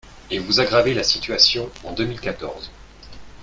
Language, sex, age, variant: French, male, 30-39, Français de métropole